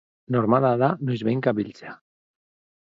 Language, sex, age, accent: Basque, male, 50-59, Mendebalekoa (Araba, Bizkaia, Gipuzkoako mendebaleko herri batzuk)